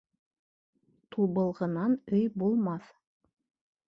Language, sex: Bashkir, female